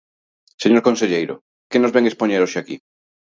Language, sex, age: Galician, male, 30-39